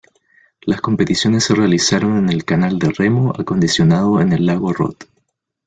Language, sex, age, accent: Spanish, male, 19-29, Chileno: Chile, Cuyo